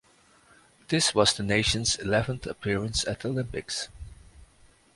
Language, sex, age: English, male, 50-59